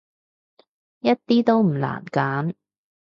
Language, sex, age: Cantonese, female, 30-39